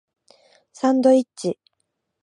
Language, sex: Japanese, female